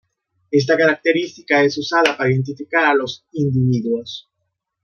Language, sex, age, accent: Spanish, male, 30-39, México